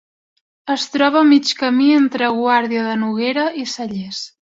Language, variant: Catalan, Central